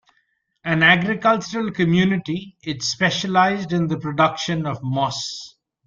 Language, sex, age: English, male, 50-59